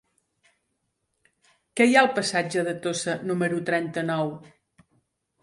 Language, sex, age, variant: Catalan, female, 50-59, Central